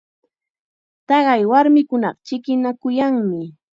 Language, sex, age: Chiquián Ancash Quechua, female, 19-29